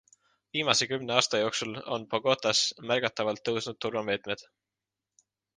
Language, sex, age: Estonian, male, 19-29